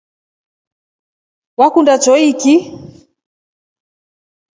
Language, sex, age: Rombo, female, 30-39